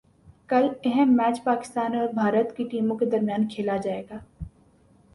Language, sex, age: Urdu, female, 19-29